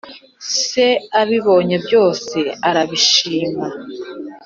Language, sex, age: Kinyarwanda, female, 30-39